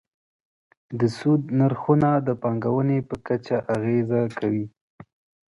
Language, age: Pashto, 19-29